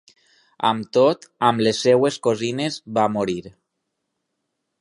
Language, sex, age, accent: Catalan, male, 30-39, valencià